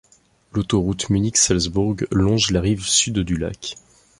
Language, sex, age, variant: French, male, under 19, Français de métropole